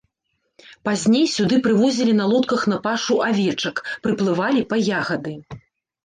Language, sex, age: Belarusian, female, 40-49